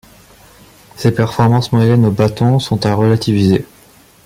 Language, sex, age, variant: French, male, 19-29, Français de métropole